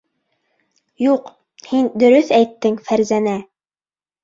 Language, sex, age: Bashkir, female, under 19